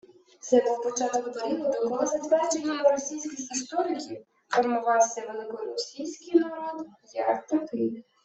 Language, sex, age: Ukrainian, female, 19-29